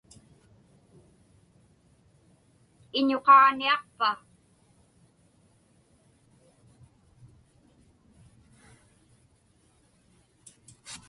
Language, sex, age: Inupiaq, female, 80-89